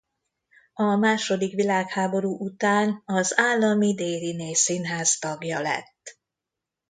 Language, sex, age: Hungarian, female, 50-59